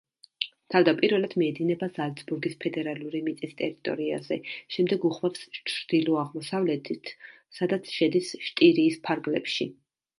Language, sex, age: Georgian, female, 30-39